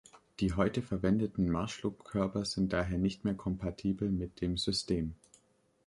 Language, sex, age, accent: German, male, under 19, Deutschland Deutsch